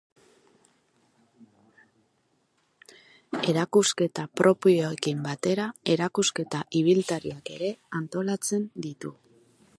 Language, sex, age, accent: Basque, female, 40-49, Mendebalekoa (Araba, Bizkaia, Gipuzkoako mendebaleko herri batzuk)